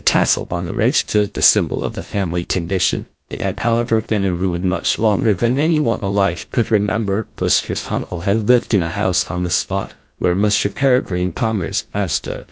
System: TTS, GlowTTS